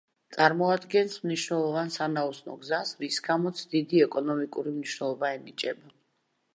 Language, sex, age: Georgian, female, 40-49